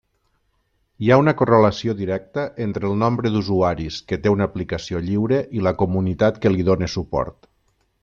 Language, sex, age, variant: Catalan, male, 40-49, Nord-Occidental